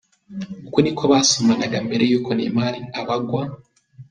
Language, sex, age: Kinyarwanda, male, 19-29